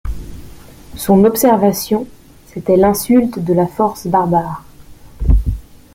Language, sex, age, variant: French, female, 19-29, Français de métropole